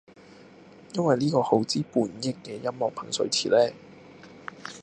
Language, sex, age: Cantonese, male, 19-29